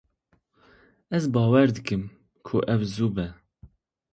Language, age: Kurdish, 19-29